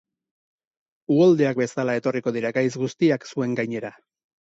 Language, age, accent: Basque, 40-49, Erdialdekoa edo Nafarra (Gipuzkoa, Nafarroa)